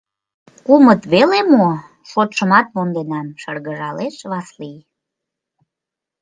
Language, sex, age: Mari, female, 19-29